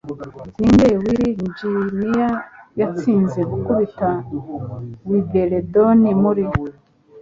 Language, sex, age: Kinyarwanda, female, 30-39